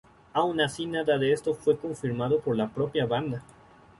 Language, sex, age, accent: Spanish, male, 19-29, México